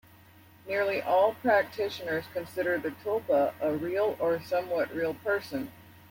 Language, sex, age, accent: English, female, 40-49, United States English